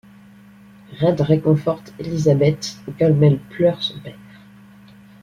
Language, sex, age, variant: French, male, under 19, Français de métropole